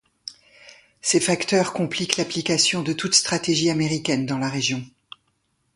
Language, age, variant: French, 60-69, Français de métropole